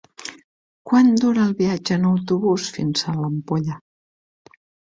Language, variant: Catalan, Septentrional